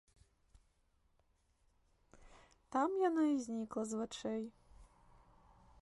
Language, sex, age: Belarusian, female, 19-29